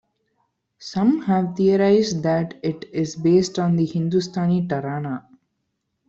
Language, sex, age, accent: English, male, 19-29, India and South Asia (India, Pakistan, Sri Lanka)